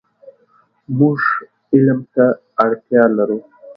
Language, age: Pashto, 19-29